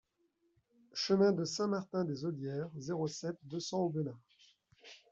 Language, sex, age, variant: French, male, 30-39, Français de métropole